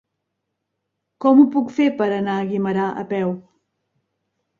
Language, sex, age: Catalan, female, 40-49